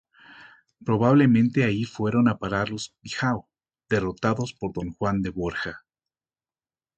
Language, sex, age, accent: Spanish, male, 50-59, México